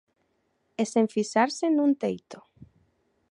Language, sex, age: Galician, female, 19-29